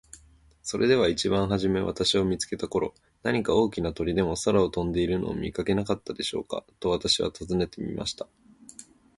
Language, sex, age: Japanese, male, under 19